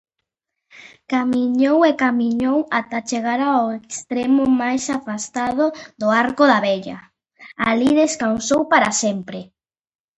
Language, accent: Spanish, España: Norte peninsular (Asturias, Castilla y León, Cantabria, País Vasco, Navarra, Aragón, La Rioja, Guadalajara, Cuenca)